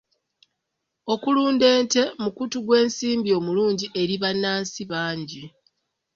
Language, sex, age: Ganda, female, 30-39